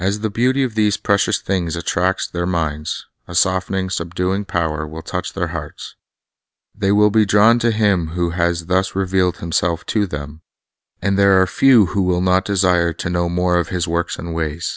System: none